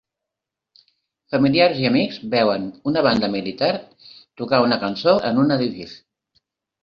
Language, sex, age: Catalan, female, 70-79